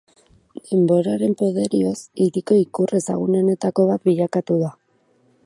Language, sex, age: Basque, female, 19-29